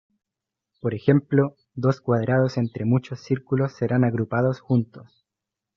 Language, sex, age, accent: Spanish, male, 19-29, Chileno: Chile, Cuyo